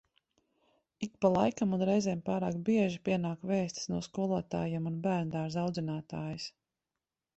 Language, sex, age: Latvian, female, 40-49